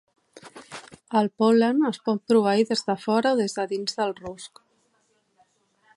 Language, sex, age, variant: Catalan, female, 40-49, Central